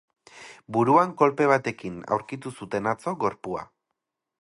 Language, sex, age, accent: Basque, male, 30-39, Erdialdekoa edo Nafarra (Gipuzkoa, Nafarroa)